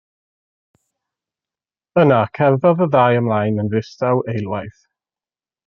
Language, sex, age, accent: Welsh, male, 30-39, Y Deyrnas Unedig Cymraeg